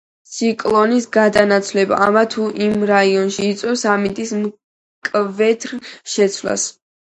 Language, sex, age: Georgian, female, 19-29